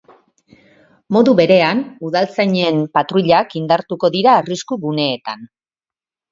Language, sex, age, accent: Basque, female, 50-59, Mendebalekoa (Araba, Bizkaia, Gipuzkoako mendebaleko herri batzuk)